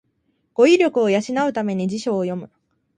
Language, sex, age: Japanese, female, 19-29